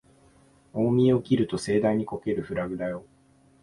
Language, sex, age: Japanese, male, 19-29